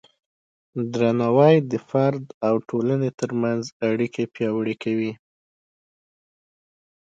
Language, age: Pashto, 19-29